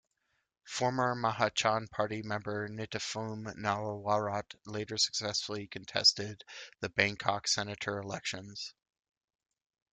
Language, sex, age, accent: English, male, 30-39, United States English